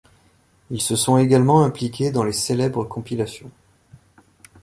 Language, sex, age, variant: French, male, 19-29, Français de métropole